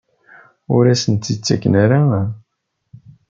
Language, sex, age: Kabyle, male, 30-39